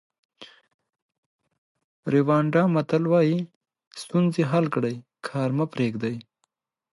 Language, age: Pashto, 19-29